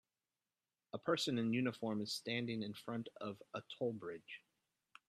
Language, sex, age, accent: English, male, 30-39, United States English